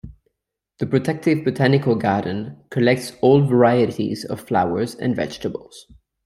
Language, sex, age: English, male, 30-39